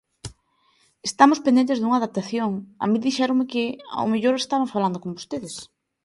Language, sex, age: Galician, female, 19-29